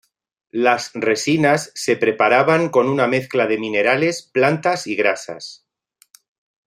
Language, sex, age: Spanish, male, 40-49